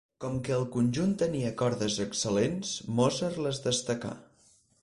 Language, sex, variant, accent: Catalan, male, Central, central